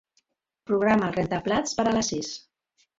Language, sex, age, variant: Catalan, female, 60-69, Central